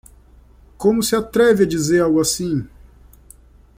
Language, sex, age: Portuguese, male, 19-29